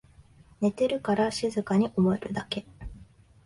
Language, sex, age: Japanese, female, 19-29